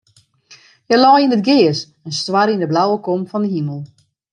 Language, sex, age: Western Frisian, female, 40-49